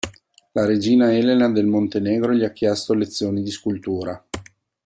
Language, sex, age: Italian, male, 30-39